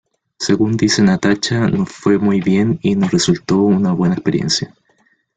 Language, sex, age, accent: Spanish, male, 19-29, Chileno: Chile, Cuyo